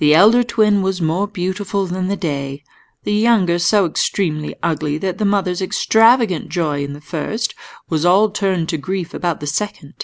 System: none